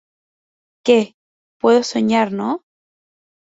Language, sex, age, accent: Spanish, female, 19-29, España: Islas Canarias